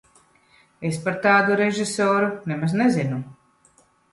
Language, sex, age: Latvian, female, 50-59